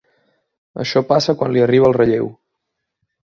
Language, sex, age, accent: Catalan, male, 19-29, Oriental